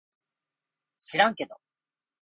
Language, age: Japanese, 19-29